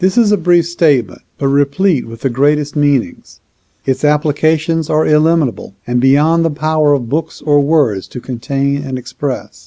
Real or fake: real